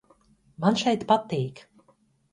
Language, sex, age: Latvian, female, 30-39